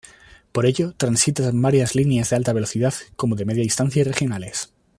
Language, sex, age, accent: Spanish, male, 19-29, España: Centro-Sur peninsular (Madrid, Toledo, Castilla-La Mancha)